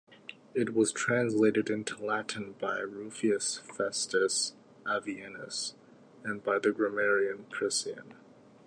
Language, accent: English, United States English